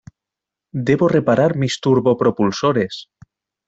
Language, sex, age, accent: Spanish, male, 30-39, España: Centro-Sur peninsular (Madrid, Toledo, Castilla-La Mancha)